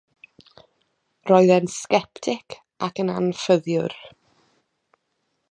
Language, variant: Welsh, South-Eastern Welsh